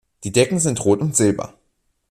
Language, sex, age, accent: German, male, under 19, Deutschland Deutsch